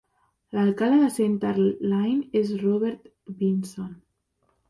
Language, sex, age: Catalan, female, under 19